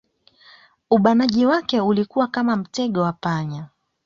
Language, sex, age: Swahili, female, 19-29